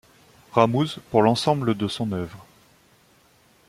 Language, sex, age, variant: French, male, 19-29, Français de métropole